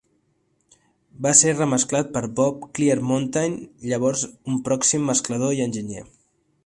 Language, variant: Catalan, Central